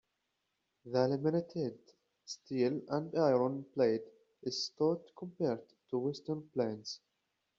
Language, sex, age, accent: English, male, 19-29, United States English